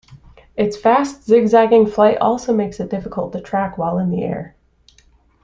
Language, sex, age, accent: English, female, 19-29, United States English